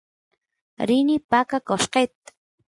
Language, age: Santiago del Estero Quichua, 30-39